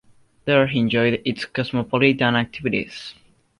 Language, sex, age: English, male, under 19